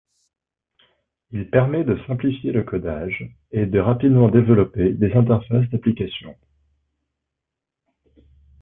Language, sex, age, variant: French, male, 19-29, Français de métropole